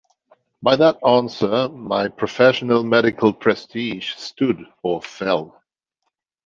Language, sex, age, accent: English, male, 50-59, England English